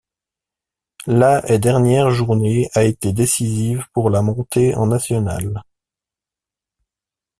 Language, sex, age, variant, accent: French, male, 40-49, Français d'Europe, Français de Suisse